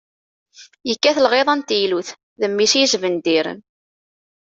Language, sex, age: Kabyle, female, 19-29